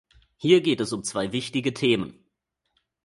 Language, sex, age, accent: German, male, 19-29, Deutschland Deutsch